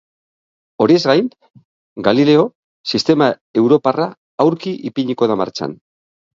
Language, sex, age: Basque, male, 60-69